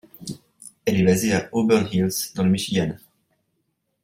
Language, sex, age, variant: French, male, 19-29, Français de métropole